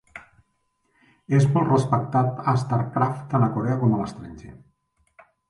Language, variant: Catalan, Central